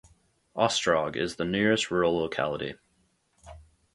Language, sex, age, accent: English, male, 30-39, United States English